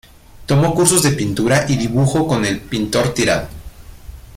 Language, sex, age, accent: Spanish, male, 19-29, México